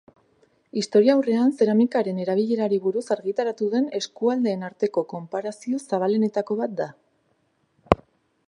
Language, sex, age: Basque, female, 19-29